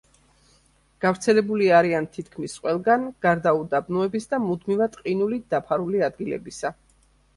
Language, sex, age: Georgian, female, 50-59